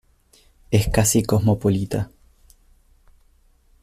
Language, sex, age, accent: Spanish, male, 19-29, Rioplatense: Argentina, Uruguay, este de Bolivia, Paraguay